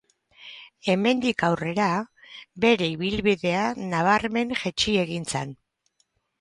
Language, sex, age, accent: Basque, female, 60-69, Erdialdekoa edo Nafarra (Gipuzkoa, Nafarroa)